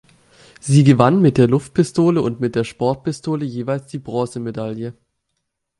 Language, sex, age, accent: German, male, under 19, Deutschland Deutsch